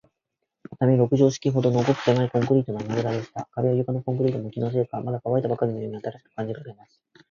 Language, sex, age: Japanese, male, 19-29